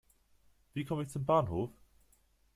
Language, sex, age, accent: German, male, 19-29, Deutschland Deutsch